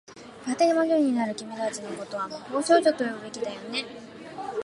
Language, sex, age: Japanese, female, 19-29